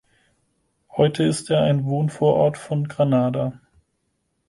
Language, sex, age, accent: German, male, 30-39, Deutschland Deutsch